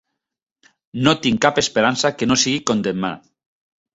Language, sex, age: Catalan, male, 40-49